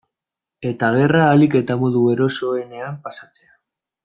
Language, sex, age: Basque, male, 19-29